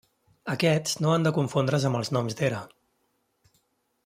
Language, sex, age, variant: Catalan, male, 30-39, Central